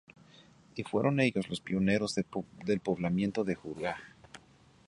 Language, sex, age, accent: Spanish, male, 30-39, México